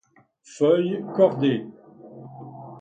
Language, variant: French, Français de métropole